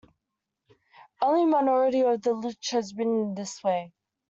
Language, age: English, under 19